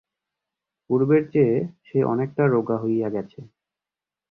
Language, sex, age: Bengali, male, 19-29